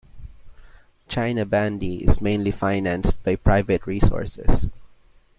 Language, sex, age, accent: English, male, 19-29, Filipino